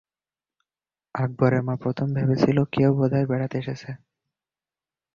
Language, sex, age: Bengali, male, 19-29